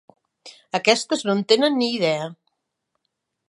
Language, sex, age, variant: Catalan, female, 60-69, Central